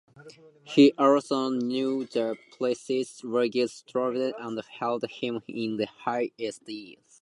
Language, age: English, 19-29